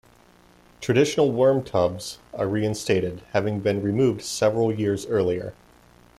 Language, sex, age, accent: English, male, 40-49, United States English